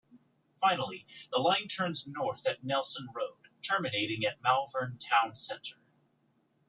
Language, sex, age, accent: English, male, 19-29, United States English